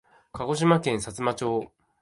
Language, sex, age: Japanese, male, 19-29